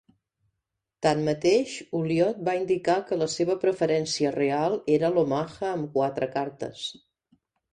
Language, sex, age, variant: Catalan, female, 50-59, Central